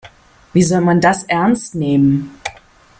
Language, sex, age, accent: German, female, 50-59, Deutschland Deutsch